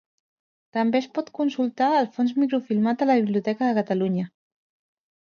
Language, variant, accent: Catalan, Central, central